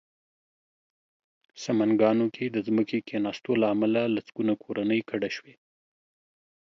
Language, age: Pashto, 19-29